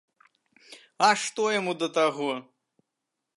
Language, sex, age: Belarusian, male, 40-49